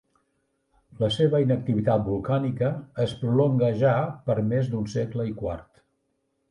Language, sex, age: Catalan, male, 60-69